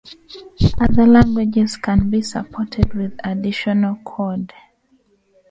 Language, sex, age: English, female, 19-29